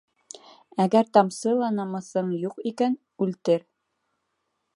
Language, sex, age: Bashkir, female, 19-29